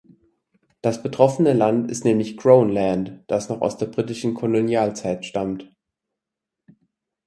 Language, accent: German, Deutschland Deutsch